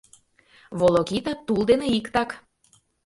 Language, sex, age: Mari, female, 30-39